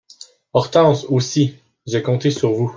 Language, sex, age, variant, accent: French, male, 19-29, Français d'Amérique du Nord, Français du Canada